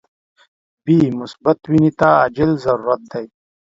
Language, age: Pashto, 40-49